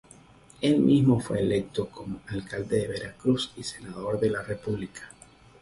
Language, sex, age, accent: Spanish, male, 40-49, Caribe: Cuba, Venezuela, Puerto Rico, República Dominicana, Panamá, Colombia caribeña, México caribeño, Costa del golfo de México